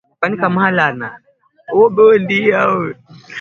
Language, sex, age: Swahili, male, 19-29